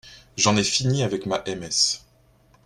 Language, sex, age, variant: French, male, 40-49, Français de métropole